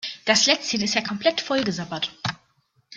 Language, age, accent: German, 19-29, Deutschland Deutsch